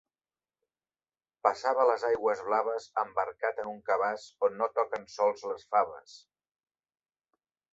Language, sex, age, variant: Catalan, male, 40-49, Central